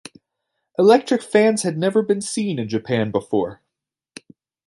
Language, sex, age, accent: English, male, 19-29, United States English